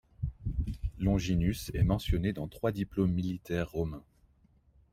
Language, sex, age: French, male, 30-39